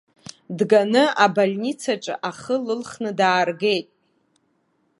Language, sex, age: Abkhazian, female, 30-39